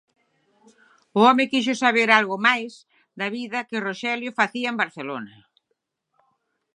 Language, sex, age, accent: Galician, male, 19-29, Central (gheada)